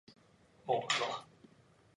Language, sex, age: English, male, under 19